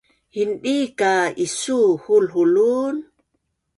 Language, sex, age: Bunun, female, 60-69